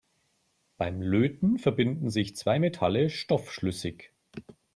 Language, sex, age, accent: German, male, 40-49, Deutschland Deutsch